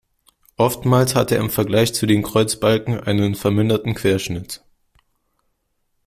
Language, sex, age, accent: German, male, under 19, Deutschland Deutsch